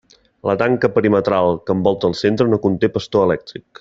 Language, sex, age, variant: Catalan, male, 19-29, Central